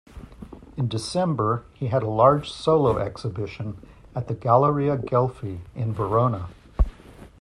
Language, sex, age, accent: English, male, 50-59, United States English